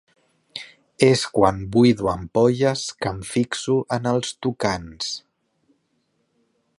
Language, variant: Catalan, Central